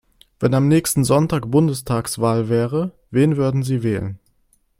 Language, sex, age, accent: German, male, 19-29, Deutschland Deutsch